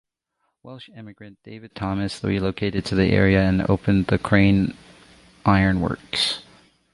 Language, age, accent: English, 19-29, England English